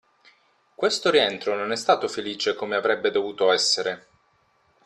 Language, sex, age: Italian, male, 30-39